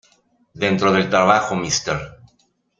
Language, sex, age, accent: Spanish, male, 50-59, México